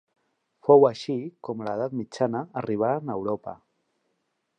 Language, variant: Catalan, Central